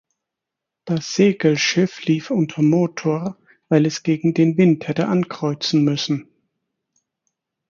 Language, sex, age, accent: German, male, 30-39, Deutschland Deutsch